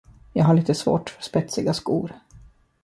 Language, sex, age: Swedish, male, 30-39